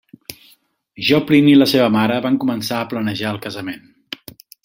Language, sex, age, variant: Catalan, male, 50-59, Central